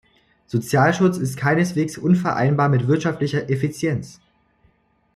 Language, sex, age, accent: German, male, under 19, Deutschland Deutsch